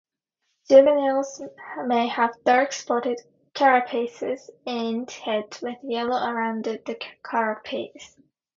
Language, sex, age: English, female, 19-29